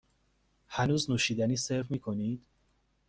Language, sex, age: Persian, male, 19-29